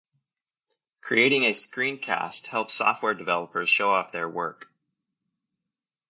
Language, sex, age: English, male, 30-39